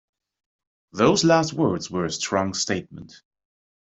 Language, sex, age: English, male, 30-39